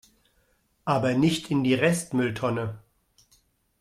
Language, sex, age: German, male, 50-59